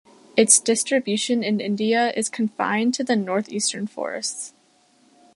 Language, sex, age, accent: English, female, under 19, United States English